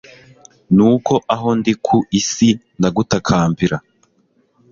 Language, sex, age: Kinyarwanda, male, 19-29